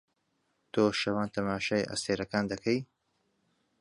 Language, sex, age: Central Kurdish, male, 30-39